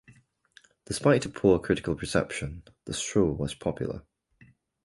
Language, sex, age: English, male, 30-39